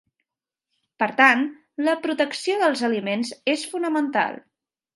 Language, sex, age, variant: Catalan, female, 19-29, Central